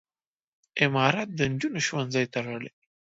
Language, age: Pashto, 19-29